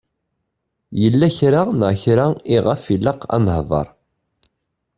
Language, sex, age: Kabyle, male, 30-39